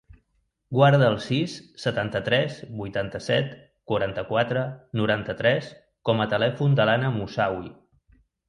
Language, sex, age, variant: Catalan, male, 40-49, Central